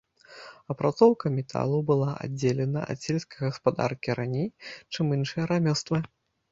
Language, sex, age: Belarusian, male, 30-39